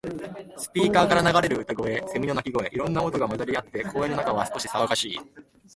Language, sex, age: Japanese, male, 19-29